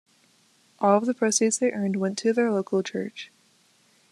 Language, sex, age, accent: English, female, under 19, United States English